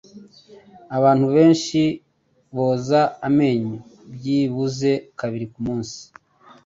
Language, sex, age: Kinyarwanda, male, 30-39